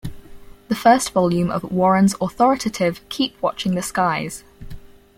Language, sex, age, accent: English, female, 19-29, England English; New Zealand English